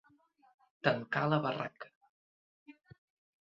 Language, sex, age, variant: Catalan, male, under 19, Central